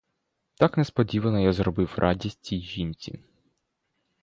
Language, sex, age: Ukrainian, male, 19-29